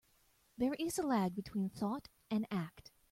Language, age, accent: English, 30-39, United States English